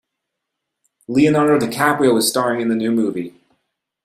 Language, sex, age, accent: English, male, 19-29, United States English